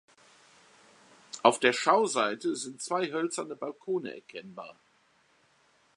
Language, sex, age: German, male, 60-69